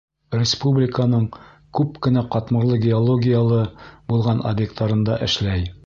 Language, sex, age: Bashkir, male, 60-69